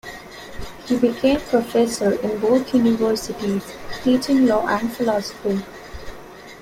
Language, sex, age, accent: English, female, 19-29, India and South Asia (India, Pakistan, Sri Lanka)